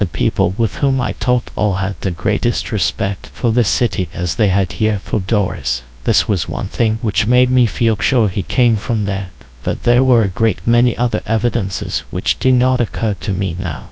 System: TTS, GradTTS